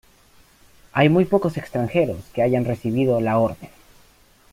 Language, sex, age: Spanish, male, under 19